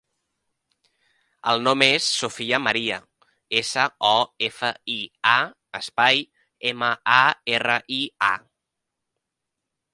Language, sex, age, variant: Catalan, male, 19-29, Central